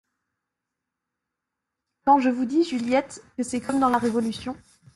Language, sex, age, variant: French, female, 19-29, Français de métropole